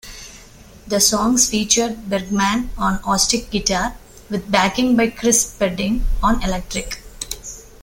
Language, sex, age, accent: English, female, 30-39, India and South Asia (India, Pakistan, Sri Lanka)